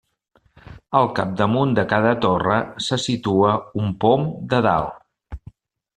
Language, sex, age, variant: Catalan, male, 50-59, Central